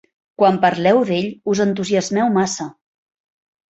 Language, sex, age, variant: Catalan, female, 40-49, Central